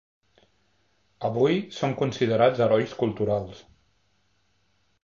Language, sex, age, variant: Catalan, male, 60-69, Central